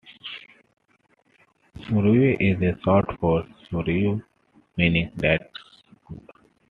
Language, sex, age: English, male, 19-29